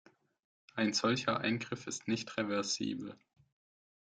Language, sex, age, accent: German, male, 19-29, Deutschland Deutsch